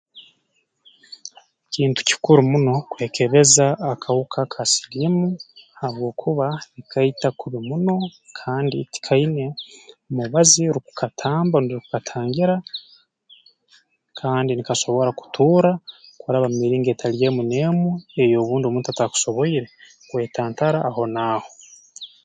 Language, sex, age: Tooro, male, 19-29